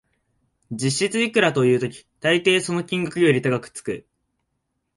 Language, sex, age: Japanese, male, 19-29